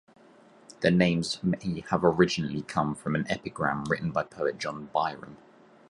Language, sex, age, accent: English, male, 19-29, England English